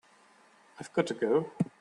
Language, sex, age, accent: English, male, 30-39, England English